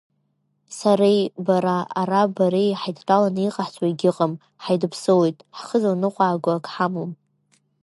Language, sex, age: Abkhazian, female, 19-29